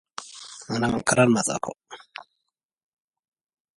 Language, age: English, 30-39